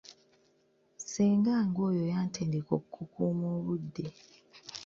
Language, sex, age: Ganda, female, 19-29